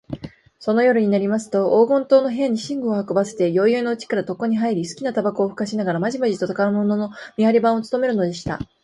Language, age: Japanese, 19-29